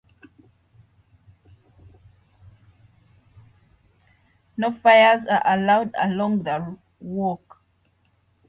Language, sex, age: English, female, 30-39